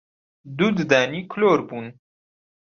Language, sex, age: Central Kurdish, male, 19-29